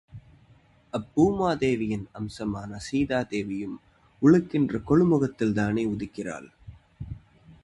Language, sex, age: Tamil, male, 30-39